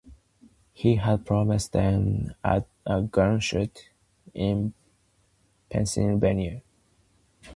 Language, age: English, under 19